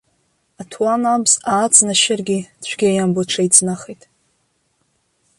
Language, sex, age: Abkhazian, female, 30-39